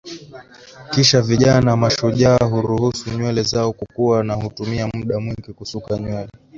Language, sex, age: Swahili, male, 19-29